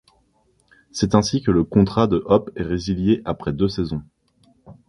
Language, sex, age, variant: French, male, 19-29, Français de métropole